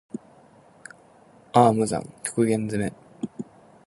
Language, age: Japanese, under 19